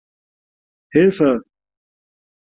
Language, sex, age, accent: German, male, 40-49, Deutschland Deutsch